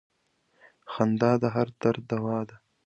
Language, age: Pashto, 19-29